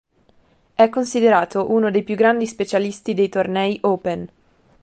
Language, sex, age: Italian, female, 19-29